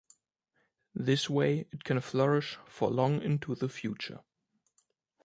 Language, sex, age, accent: English, male, 19-29, United States English